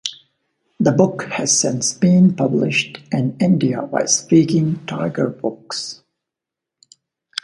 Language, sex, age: English, male, 19-29